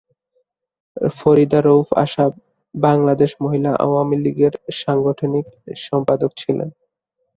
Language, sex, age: Bengali, male, 19-29